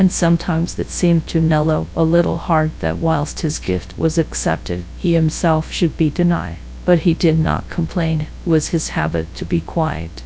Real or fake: fake